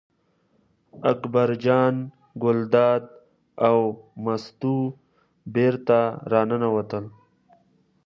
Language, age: Pashto, 19-29